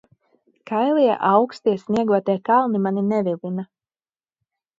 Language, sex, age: Latvian, female, 30-39